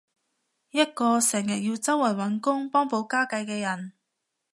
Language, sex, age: Cantonese, female, 30-39